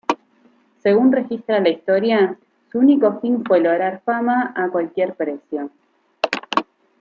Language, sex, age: Spanish, female, 19-29